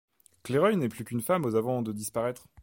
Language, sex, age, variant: French, male, 19-29, Français de métropole